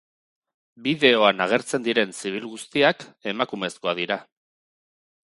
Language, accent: Basque, Erdialdekoa edo Nafarra (Gipuzkoa, Nafarroa)